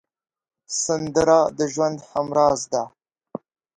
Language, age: Pashto, under 19